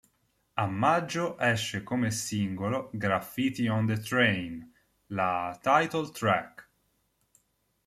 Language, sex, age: Italian, male, 19-29